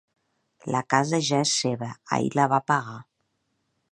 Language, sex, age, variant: Catalan, female, 40-49, Nord-Occidental